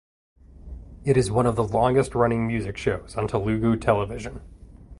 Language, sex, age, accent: English, male, 19-29, United States English